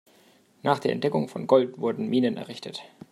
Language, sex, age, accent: German, male, 30-39, Deutschland Deutsch